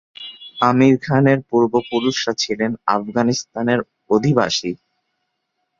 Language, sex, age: Bengali, male, 19-29